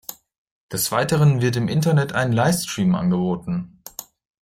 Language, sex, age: German, male, 19-29